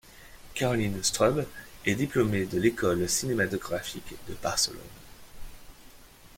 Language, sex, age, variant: French, male, 30-39, Français de métropole